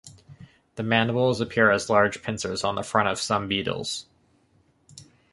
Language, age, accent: English, 19-29, United States English